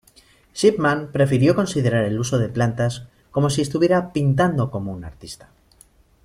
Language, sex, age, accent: Spanish, male, 30-39, España: Norte peninsular (Asturias, Castilla y León, Cantabria, País Vasco, Navarra, Aragón, La Rioja, Guadalajara, Cuenca)